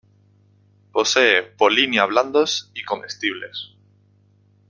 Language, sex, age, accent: Spanish, male, 19-29, España: Norte peninsular (Asturias, Castilla y León, Cantabria, País Vasco, Navarra, Aragón, La Rioja, Guadalajara, Cuenca)